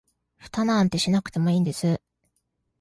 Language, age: Japanese, 19-29